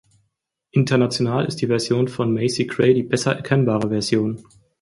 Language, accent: German, Deutschland Deutsch